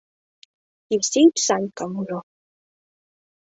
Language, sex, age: Mari, female, 19-29